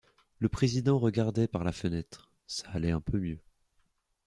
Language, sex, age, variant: French, male, 19-29, Français de métropole